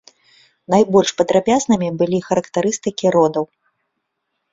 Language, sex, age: Belarusian, female, 30-39